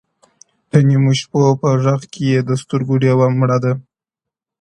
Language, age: Pashto, under 19